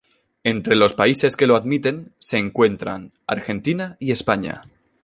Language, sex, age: Spanish, male, 19-29